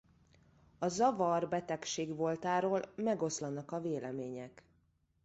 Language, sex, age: Hungarian, female, 30-39